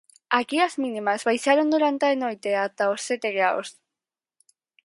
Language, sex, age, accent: Galician, female, under 19, Normativo (estándar)